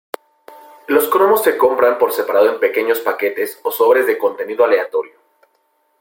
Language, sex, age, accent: Spanish, male, 19-29, México